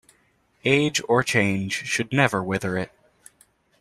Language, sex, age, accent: English, male, 19-29, United States English